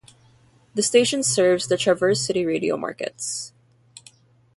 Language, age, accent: English, 19-29, United States English; Filipino